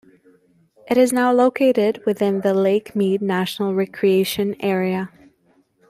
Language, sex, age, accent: English, female, 30-39, Canadian English